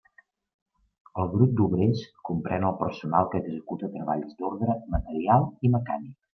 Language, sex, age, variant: Catalan, male, 30-39, Central